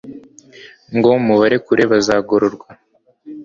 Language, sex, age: Kinyarwanda, male, 19-29